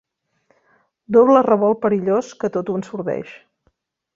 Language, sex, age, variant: Catalan, female, 40-49, Central